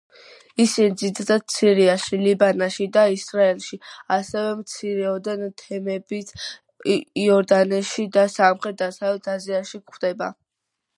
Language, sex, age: Georgian, female, 19-29